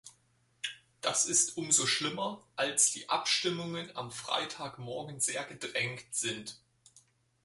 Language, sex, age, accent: German, male, 19-29, Deutschland Deutsch